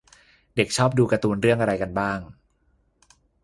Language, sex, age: Thai, male, 30-39